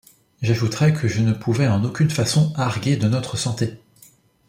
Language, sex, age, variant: French, male, 19-29, Français de métropole